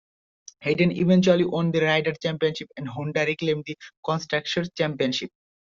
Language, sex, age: English, male, under 19